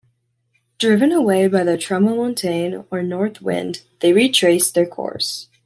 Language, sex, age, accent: English, female, 19-29, United States English